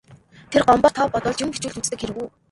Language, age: Mongolian, 19-29